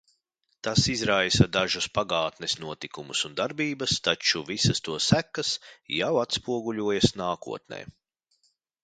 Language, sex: Latvian, male